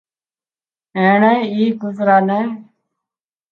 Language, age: Wadiyara Koli, 70-79